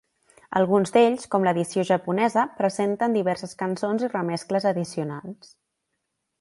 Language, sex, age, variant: Catalan, female, 19-29, Central